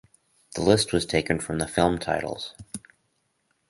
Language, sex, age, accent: English, male, 19-29, United States English